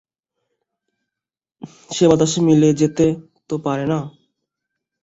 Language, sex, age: Bengali, male, 19-29